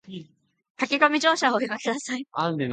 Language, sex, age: Japanese, female, 19-29